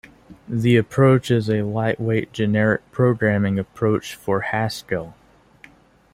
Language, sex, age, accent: English, male, 19-29, United States English